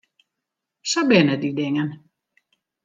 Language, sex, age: Western Frisian, female, 60-69